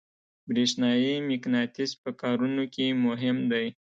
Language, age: Pashto, 19-29